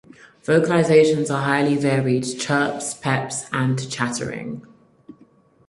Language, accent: English, England English